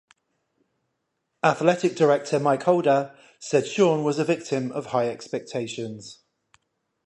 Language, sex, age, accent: English, male, 30-39, England English